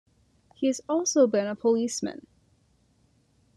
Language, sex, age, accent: English, female, under 19, United States English